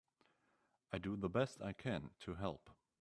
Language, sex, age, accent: English, male, 30-39, England English